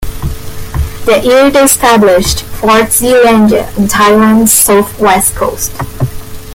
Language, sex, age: English, female, 30-39